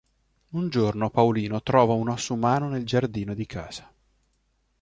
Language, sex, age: Italian, male, 40-49